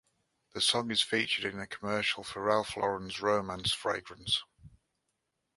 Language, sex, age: English, male, 40-49